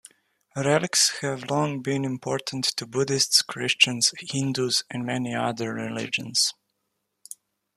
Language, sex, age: English, male, 19-29